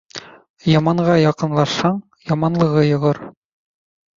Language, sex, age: Bashkir, male, 19-29